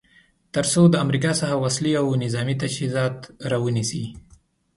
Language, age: Pashto, 19-29